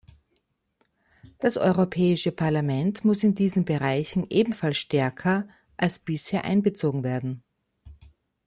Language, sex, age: German, female, 50-59